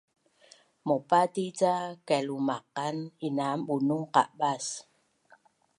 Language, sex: Bunun, female